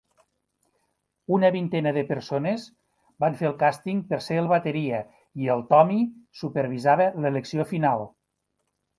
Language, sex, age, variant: Catalan, male, 50-59, Nord-Occidental